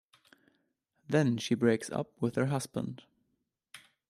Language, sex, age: English, male, 19-29